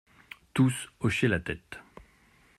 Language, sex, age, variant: French, male, 50-59, Français de métropole